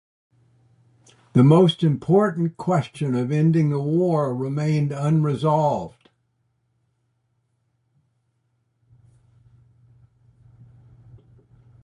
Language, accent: English, United States English